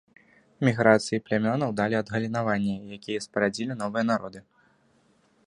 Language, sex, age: Belarusian, male, 19-29